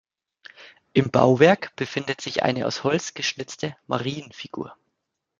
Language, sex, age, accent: German, male, 30-39, Deutschland Deutsch